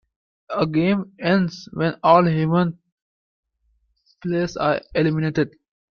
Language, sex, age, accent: English, male, 19-29, India and South Asia (India, Pakistan, Sri Lanka)